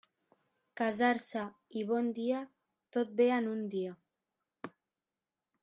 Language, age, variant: Catalan, under 19, Central